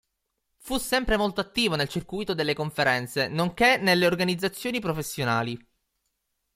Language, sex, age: Italian, male, 19-29